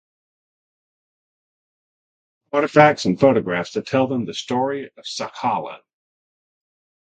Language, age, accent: English, 30-39, United States English